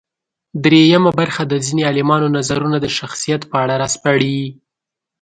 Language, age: Pashto, 19-29